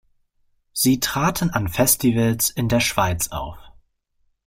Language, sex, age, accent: German, male, 19-29, Deutschland Deutsch